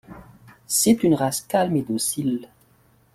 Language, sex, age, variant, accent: French, male, 30-39, Français d'Afrique subsaharienne et des îles africaines, Français de Madagascar